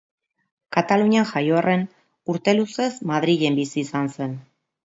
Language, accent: Basque, Mendebalekoa (Araba, Bizkaia, Gipuzkoako mendebaleko herri batzuk)